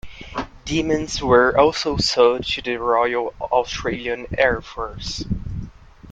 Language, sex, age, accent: English, male, 19-29, United States English